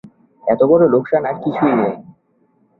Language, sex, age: Bengali, male, 19-29